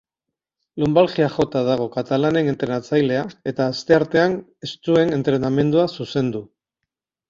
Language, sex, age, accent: Basque, male, 50-59, Mendebalekoa (Araba, Bizkaia, Gipuzkoako mendebaleko herri batzuk)